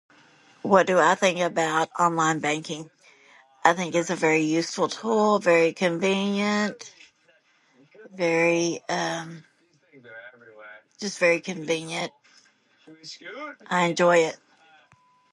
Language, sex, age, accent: English, female, 40-49, United States English